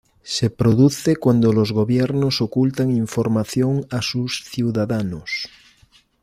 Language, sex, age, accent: Spanish, male, 50-59, España: Norte peninsular (Asturias, Castilla y León, Cantabria, País Vasco, Navarra, Aragón, La Rioja, Guadalajara, Cuenca)